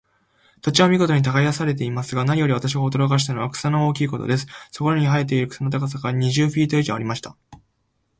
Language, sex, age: Japanese, male, 19-29